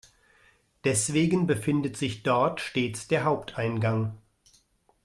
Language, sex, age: German, male, 50-59